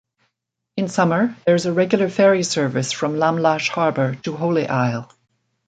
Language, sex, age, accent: English, female, 60-69, Canadian English